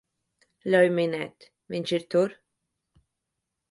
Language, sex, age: Latvian, female, 30-39